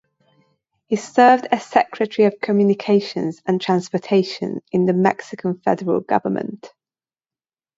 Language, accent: English, British English